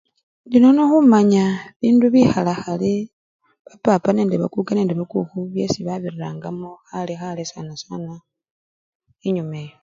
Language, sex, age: Luyia, male, 30-39